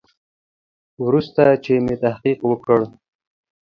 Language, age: Pashto, 30-39